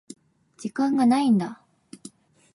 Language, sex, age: Japanese, female, 19-29